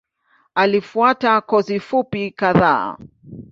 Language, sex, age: Swahili, female, 50-59